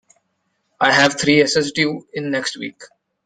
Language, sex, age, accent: English, male, 19-29, India and South Asia (India, Pakistan, Sri Lanka)